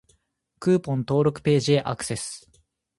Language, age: Japanese, 19-29